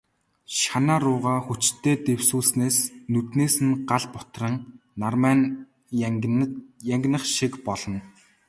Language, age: Mongolian, 19-29